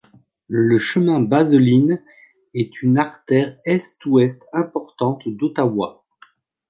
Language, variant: French, Français de métropole